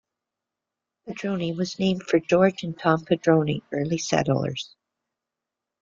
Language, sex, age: English, female, 50-59